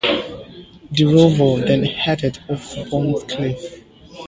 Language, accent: English, England English